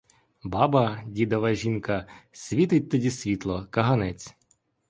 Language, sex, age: Ukrainian, male, 19-29